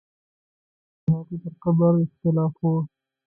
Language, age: Pashto, under 19